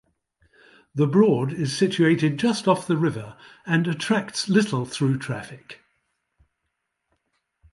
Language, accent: English, England English